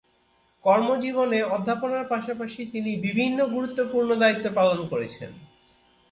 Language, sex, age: Bengali, male, 30-39